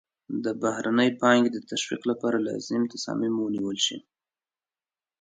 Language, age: Pashto, 19-29